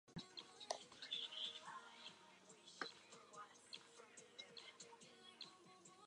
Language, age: English, under 19